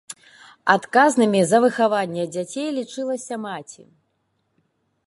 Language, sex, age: Belarusian, female, 30-39